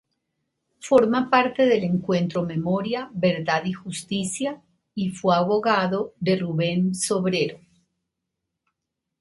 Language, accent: Spanish, Andino-Pacífico: Colombia, Perú, Ecuador, oeste de Bolivia y Venezuela andina